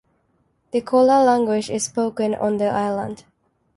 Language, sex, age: English, female, 19-29